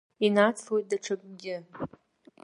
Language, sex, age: Abkhazian, female, under 19